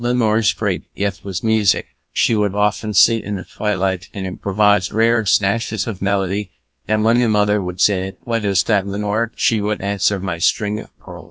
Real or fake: fake